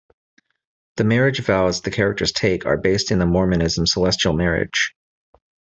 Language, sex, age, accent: English, male, 30-39, United States English